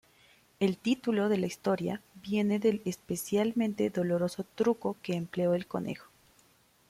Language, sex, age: Spanish, female, 19-29